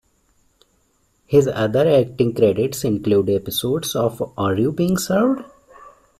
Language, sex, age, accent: English, male, 19-29, India and South Asia (India, Pakistan, Sri Lanka)